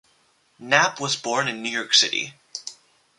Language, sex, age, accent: English, male, under 19, United States English